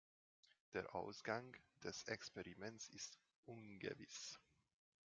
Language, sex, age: German, male, 30-39